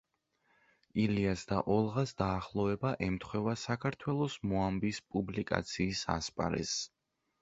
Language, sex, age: Georgian, male, under 19